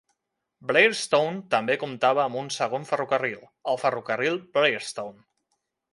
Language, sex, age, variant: Catalan, male, 19-29, Central